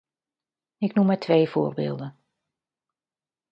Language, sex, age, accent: Dutch, female, 50-59, Nederlands Nederlands